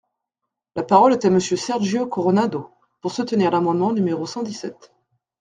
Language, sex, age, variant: French, female, 40-49, Français de métropole